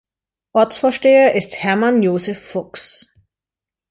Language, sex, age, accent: German, female, 19-29, Deutschland Deutsch